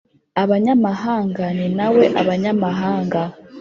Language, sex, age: Kinyarwanda, female, 19-29